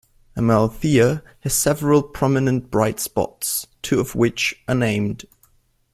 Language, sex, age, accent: English, male, 19-29, Australian English